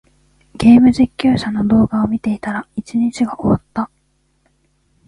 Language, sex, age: Japanese, female, 19-29